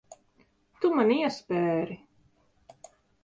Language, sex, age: Latvian, female, 40-49